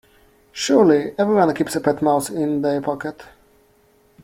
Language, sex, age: English, male, 30-39